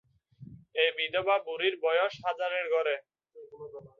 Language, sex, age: Bengali, male, 19-29